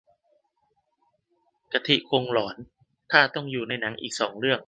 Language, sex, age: Thai, male, 19-29